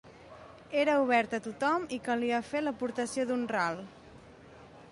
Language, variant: Catalan, Nord-Occidental